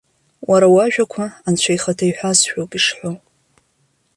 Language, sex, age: Abkhazian, female, 30-39